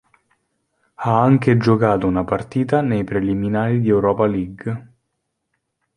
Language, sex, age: Italian, male, 19-29